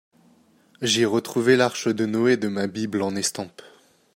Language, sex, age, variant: French, male, 19-29, Français de métropole